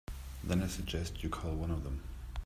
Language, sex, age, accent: English, male, 40-49, United States English